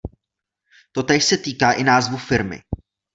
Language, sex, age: Czech, male, 19-29